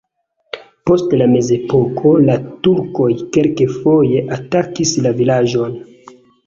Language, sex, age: Esperanto, male, 30-39